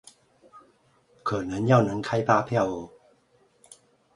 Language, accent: Chinese, 出生地：宜蘭縣